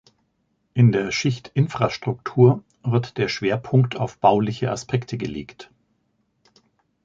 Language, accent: German, Deutschland Deutsch